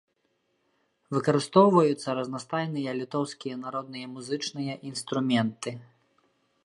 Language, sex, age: Belarusian, male, 30-39